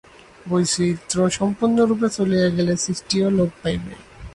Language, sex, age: Bengali, male, 19-29